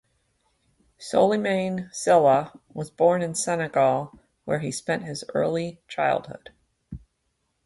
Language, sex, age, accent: English, female, 50-59, United States English